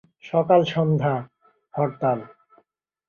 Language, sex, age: Bengali, male, 30-39